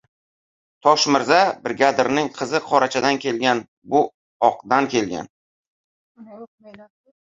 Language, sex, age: Uzbek, female, 30-39